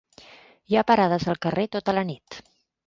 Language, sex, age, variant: Catalan, female, 50-59, Central